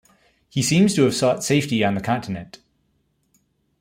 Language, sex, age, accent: English, male, 30-39, United States English